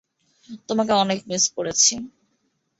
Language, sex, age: Bengali, female, 19-29